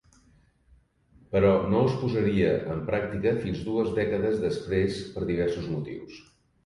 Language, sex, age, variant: Catalan, male, 50-59, Septentrional